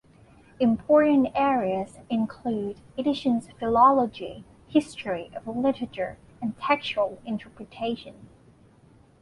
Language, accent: English, United States English